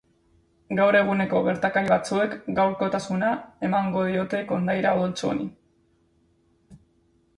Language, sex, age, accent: Basque, female, 19-29, Mendebalekoa (Araba, Bizkaia, Gipuzkoako mendebaleko herri batzuk)